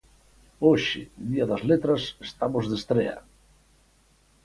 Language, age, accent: Galician, 70-79, Atlántico (seseo e gheada)